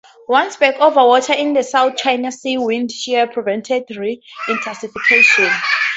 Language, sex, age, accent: English, female, 19-29, Southern African (South Africa, Zimbabwe, Namibia)